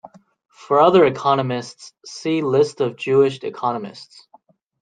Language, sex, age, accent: English, male, 30-39, United States English